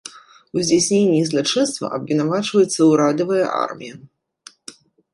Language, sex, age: Belarusian, female, 30-39